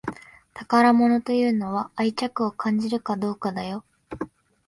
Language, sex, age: Japanese, female, 19-29